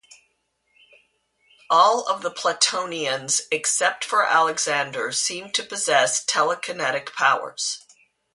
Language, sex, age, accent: English, female, 50-59, United States English